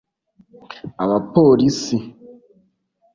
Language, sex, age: Kinyarwanda, male, 40-49